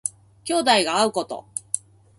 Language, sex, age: Japanese, female, 30-39